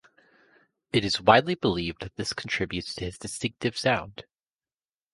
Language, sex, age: English, female, 19-29